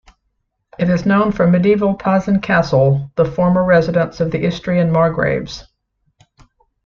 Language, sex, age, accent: English, female, 70-79, United States English